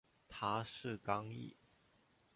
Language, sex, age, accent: Chinese, male, 19-29, 出生地：江西省